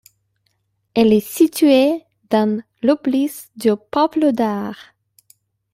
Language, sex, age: French, female, 19-29